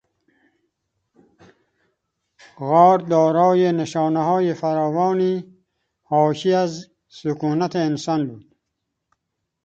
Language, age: Persian, 70-79